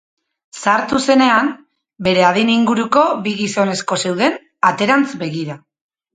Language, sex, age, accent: Basque, female, 40-49, Mendebalekoa (Araba, Bizkaia, Gipuzkoako mendebaleko herri batzuk)